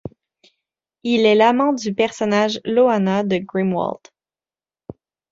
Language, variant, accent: French, Français d'Amérique du Nord, Français du Canada